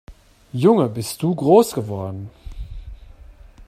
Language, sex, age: German, male, 40-49